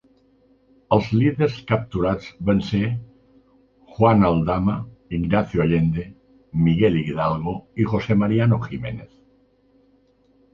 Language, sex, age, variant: Catalan, male, 60-69, Central